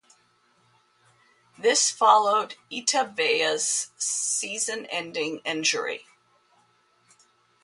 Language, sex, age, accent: English, female, 50-59, United States English